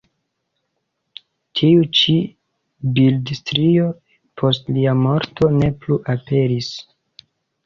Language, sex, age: Esperanto, male, 19-29